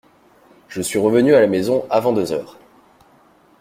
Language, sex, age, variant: French, male, 19-29, Français de métropole